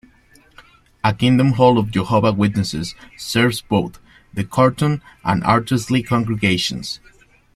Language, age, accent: English, 30-39, United States English